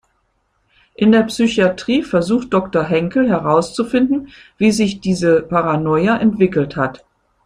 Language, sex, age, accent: German, female, 50-59, Deutschland Deutsch